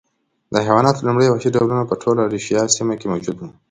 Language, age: Pashto, 19-29